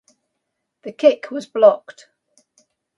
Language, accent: English, England English